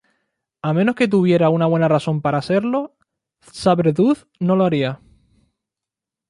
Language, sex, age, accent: Spanish, male, 19-29, España: Islas Canarias